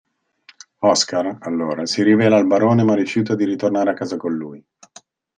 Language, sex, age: Italian, male, 40-49